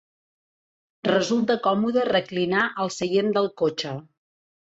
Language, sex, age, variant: Catalan, female, 40-49, Central